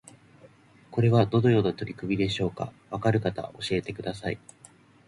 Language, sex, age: Japanese, male, 19-29